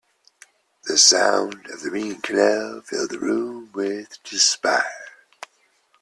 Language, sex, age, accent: English, male, 50-59, England English